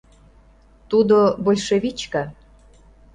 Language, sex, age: Mari, female, 40-49